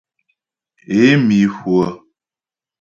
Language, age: Ghomala, 19-29